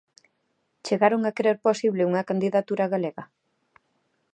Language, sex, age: Galician, female, 30-39